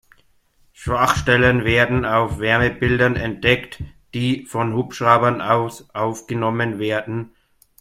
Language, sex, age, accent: German, male, 19-29, Deutschland Deutsch